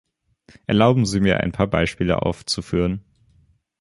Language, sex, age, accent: German, male, under 19, Deutschland Deutsch